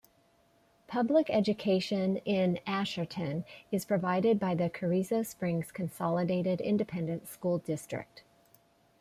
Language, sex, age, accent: English, female, 50-59, United States English